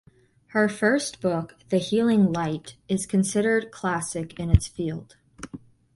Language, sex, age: English, female, under 19